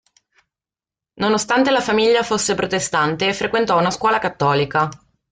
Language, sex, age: Italian, female, 19-29